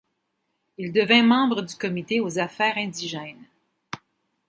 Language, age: French, 50-59